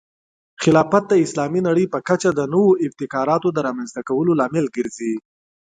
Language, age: Pashto, 19-29